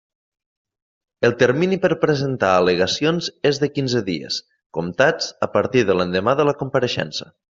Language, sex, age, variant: Catalan, male, 19-29, Nord-Occidental